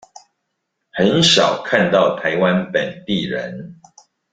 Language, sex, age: Chinese, male, 40-49